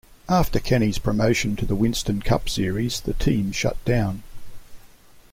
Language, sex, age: English, male, 60-69